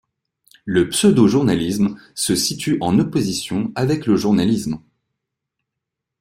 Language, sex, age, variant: French, male, 30-39, Français de métropole